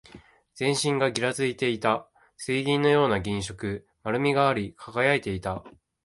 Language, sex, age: Japanese, male, 19-29